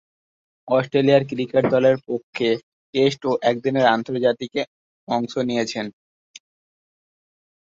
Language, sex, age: Bengali, male, 19-29